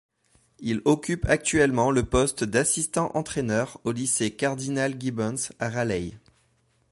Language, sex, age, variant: French, male, 30-39, Français de métropole